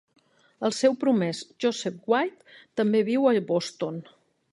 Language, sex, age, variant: Catalan, female, 50-59, Central